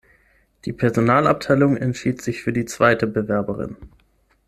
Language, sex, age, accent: German, male, 19-29, Deutschland Deutsch